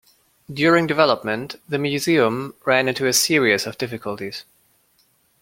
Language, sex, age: English, male, 30-39